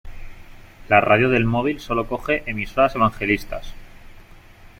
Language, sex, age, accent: Spanish, male, 19-29, España: Centro-Sur peninsular (Madrid, Toledo, Castilla-La Mancha)